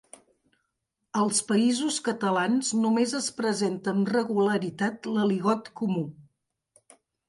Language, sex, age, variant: Catalan, female, 60-69, Central